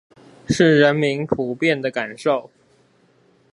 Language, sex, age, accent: Chinese, male, 19-29, 出生地：臺北市; 出生地：新北市